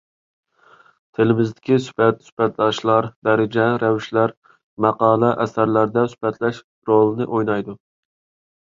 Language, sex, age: Uyghur, male, 19-29